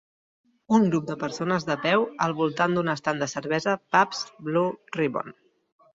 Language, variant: Catalan, Central